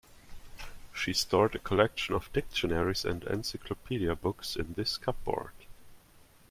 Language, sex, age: English, male, 19-29